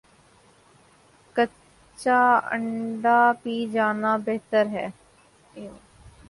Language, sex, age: Urdu, female, 19-29